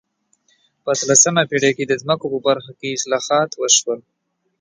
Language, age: Pashto, 19-29